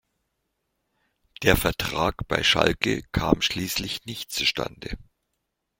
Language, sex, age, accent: German, male, 60-69, Deutschland Deutsch